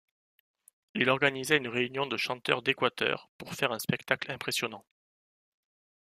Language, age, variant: French, 19-29, Français de métropole